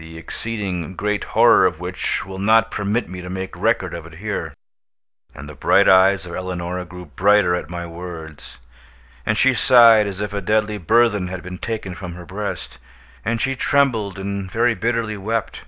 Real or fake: real